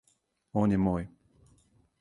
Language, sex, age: Serbian, male, 30-39